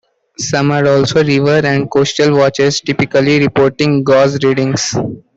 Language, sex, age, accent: English, male, 19-29, United States English